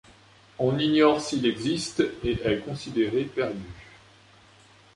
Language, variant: French, Français de métropole